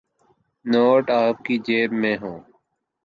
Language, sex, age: Urdu, male, 19-29